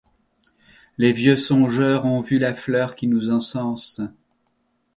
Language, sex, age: French, male, 60-69